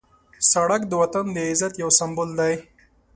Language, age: Pashto, 19-29